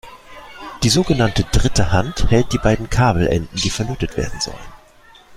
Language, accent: German, Deutschland Deutsch